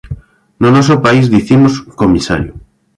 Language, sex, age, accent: Galician, male, 19-29, Normativo (estándar)